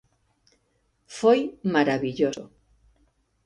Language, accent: Galician, Oriental (común en zona oriental)